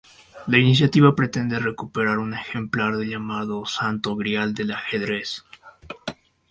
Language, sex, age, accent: Spanish, male, 19-29, Andino-Pacífico: Colombia, Perú, Ecuador, oeste de Bolivia y Venezuela andina